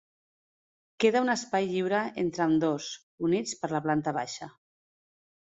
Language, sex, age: Catalan, female, 40-49